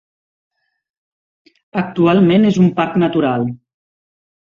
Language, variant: Catalan, Central